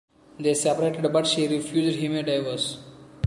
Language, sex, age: English, male, 19-29